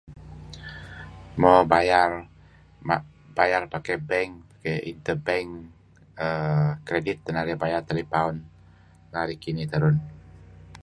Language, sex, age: Kelabit, male, 50-59